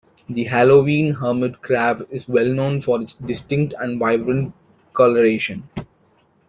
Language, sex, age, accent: English, male, 19-29, India and South Asia (India, Pakistan, Sri Lanka)